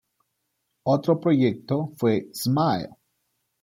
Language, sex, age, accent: Spanish, male, 30-39, México